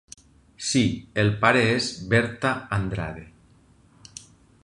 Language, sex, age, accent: Catalan, male, 40-49, valencià